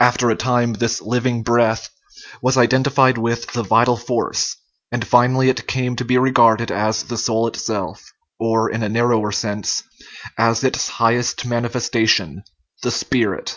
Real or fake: real